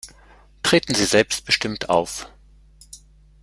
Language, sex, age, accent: German, male, 50-59, Deutschland Deutsch